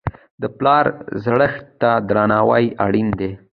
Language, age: Pashto, under 19